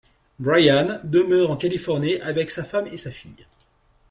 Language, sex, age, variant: French, male, 40-49, Français de métropole